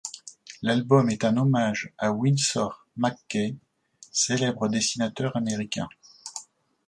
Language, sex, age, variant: French, male, 50-59, Français de métropole